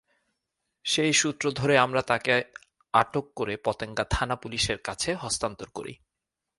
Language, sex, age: Bengali, male, 30-39